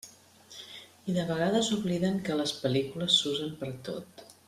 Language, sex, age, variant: Catalan, female, 50-59, Central